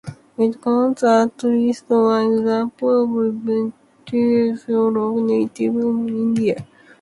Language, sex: English, female